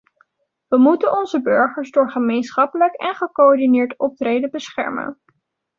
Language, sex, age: Dutch, female, 19-29